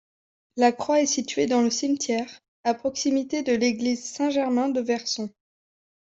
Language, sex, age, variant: French, female, 19-29, Français de métropole